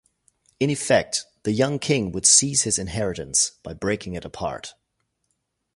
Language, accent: English, United States English